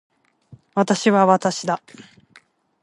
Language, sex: Japanese, female